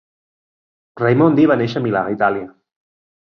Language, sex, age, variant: Catalan, male, 30-39, Central